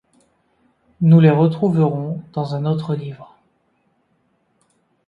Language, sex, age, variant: French, male, 19-29, Français de métropole